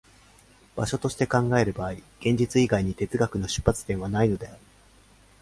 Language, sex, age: Japanese, male, 19-29